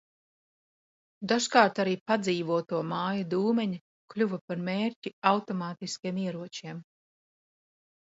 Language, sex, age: Latvian, female, 40-49